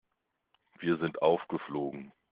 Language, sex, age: German, male, 40-49